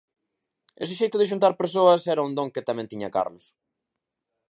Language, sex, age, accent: Galician, male, 19-29, Atlántico (seseo e gheada)